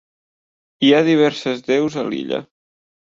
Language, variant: Catalan, Central